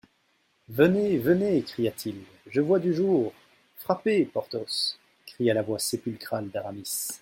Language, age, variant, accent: French, 40-49, Français d'Europe, Français de Belgique